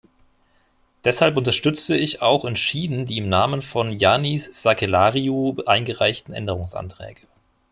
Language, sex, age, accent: German, male, 30-39, Deutschland Deutsch